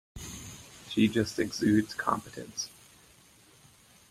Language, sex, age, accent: English, male, 19-29, United States English